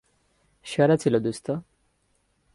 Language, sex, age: Bengali, male, 19-29